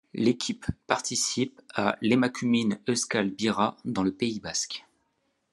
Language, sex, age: French, male, 30-39